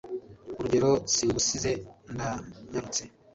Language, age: Kinyarwanda, 30-39